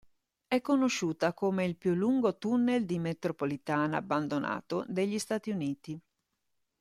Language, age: Italian, 50-59